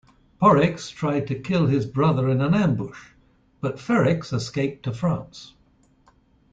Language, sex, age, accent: English, male, 60-69, England English